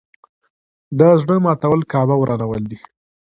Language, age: Pashto, 19-29